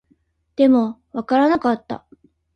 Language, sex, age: Japanese, female, 19-29